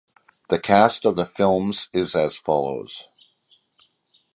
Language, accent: English, Canadian English